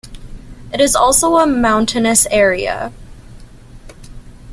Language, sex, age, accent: English, female, under 19, Canadian English